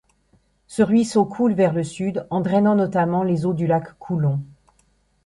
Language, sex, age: French, female, 50-59